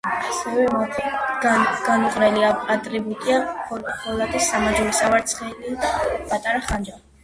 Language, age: Georgian, 19-29